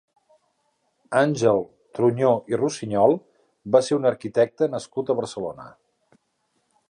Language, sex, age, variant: Catalan, male, 50-59, Central